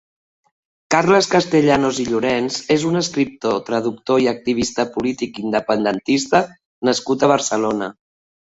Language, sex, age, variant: Catalan, female, 50-59, Septentrional